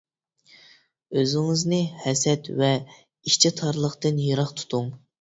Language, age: Uyghur, 19-29